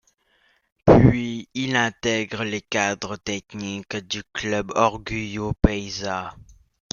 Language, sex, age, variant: French, male, under 19, Français de métropole